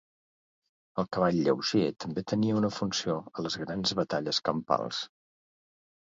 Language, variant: Catalan, Central